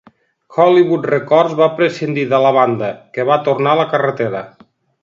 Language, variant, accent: Catalan, Nord-Occidental, nord-occidental